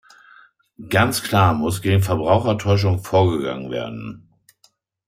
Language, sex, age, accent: German, male, 50-59, Deutschland Deutsch